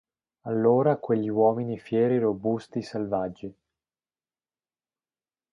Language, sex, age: Italian, male, 19-29